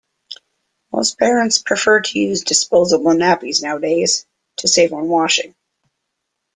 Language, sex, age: English, female, 50-59